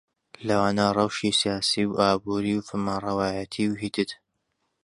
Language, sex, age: Central Kurdish, male, 30-39